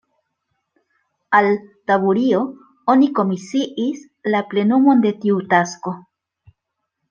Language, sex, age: Esperanto, female, 40-49